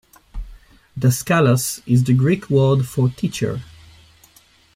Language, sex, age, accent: English, male, 40-49, United States English